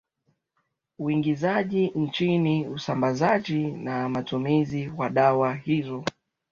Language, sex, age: Swahili, male, 19-29